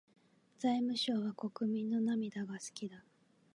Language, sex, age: Japanese, female, 19-29